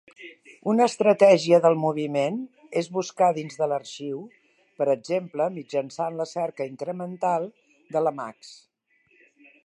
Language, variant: Catalan, Central